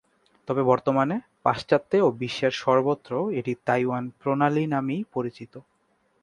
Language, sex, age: Bengali, male, 19-29